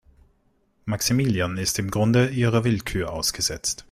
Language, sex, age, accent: German, male, 19-29, Österreichisches Deutsch